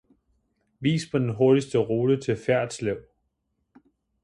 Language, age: Danish, 30-39